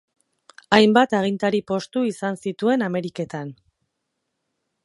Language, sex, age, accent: Basque, female, 40-49, Erdialdekoa edo Nafarra (Gipuzkoa, Nafarroa)